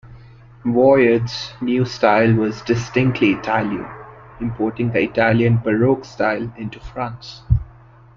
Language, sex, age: English, male, 19-29